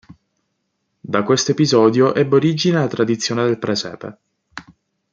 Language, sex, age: Italian, male, 19-29